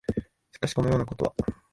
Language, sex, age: Japanese, male, 19-29